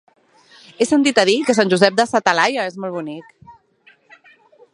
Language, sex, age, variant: Catalan, female, 40-49, Central